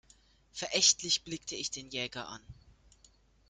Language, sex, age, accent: German, female, 19-29, Deutschland Deutsch